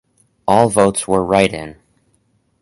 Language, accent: English, United States English